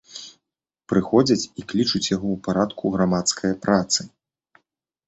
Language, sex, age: Belarusian, male, 30-39